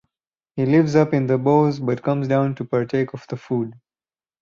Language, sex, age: English, male, 19-29